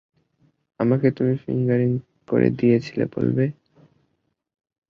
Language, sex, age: Bengali, male, under 19